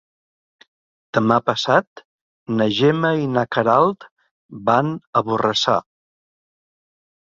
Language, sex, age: Catalan, male, 50-59